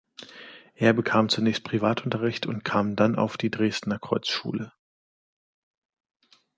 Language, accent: German, Deutschland Deutsch